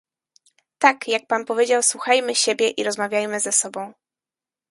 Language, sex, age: Polish, female, 19-29